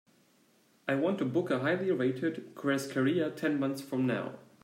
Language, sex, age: English, male, 30-39